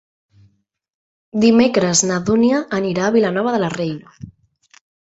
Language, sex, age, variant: Catalan, female, under 19, Central